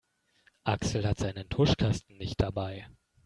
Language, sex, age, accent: German, male, 19-29, Deutschland Deutsch